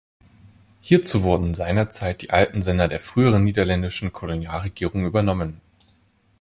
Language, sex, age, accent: German, male, 19-29, Deutschland Deutsch